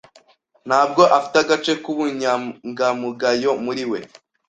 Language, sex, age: Kinyarwanda, male, 19-29